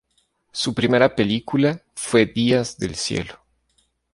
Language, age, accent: Spanish, 30-39, México